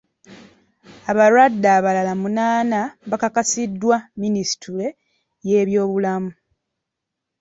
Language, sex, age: Ganda, female, 19-29